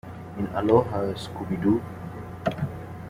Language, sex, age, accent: English, male, 19-29, England English